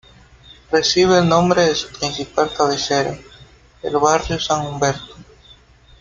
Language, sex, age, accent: Spanish, male, 19-29, México